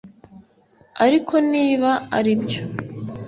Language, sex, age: Kinyarwanda, female, 19-29